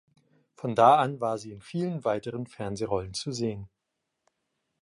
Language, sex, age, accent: German, male, 19-29, Deutschland Deutsch